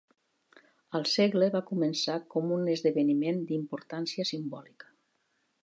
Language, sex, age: Catalan, female, 60-69